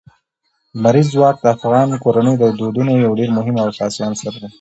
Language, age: Pashto, 19-29